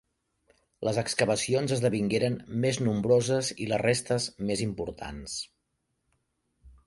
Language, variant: Catalan, Central